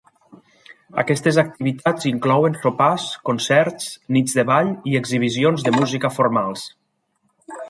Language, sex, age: Catalan, male, 40-49